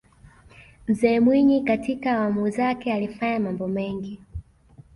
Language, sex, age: Swahili, female, 19-29